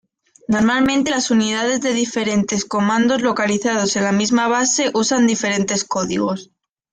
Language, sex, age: Spanish, female, 19-29